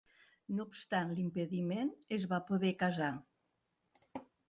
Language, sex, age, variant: Catalan, female, 60-69, Central